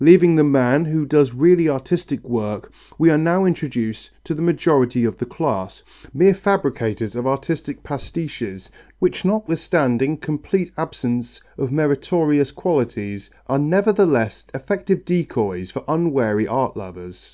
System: none